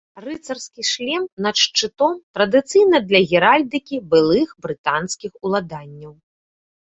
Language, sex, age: Belarusian, female, 30-39